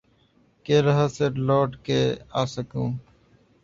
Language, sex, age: Urdu, male, 19-29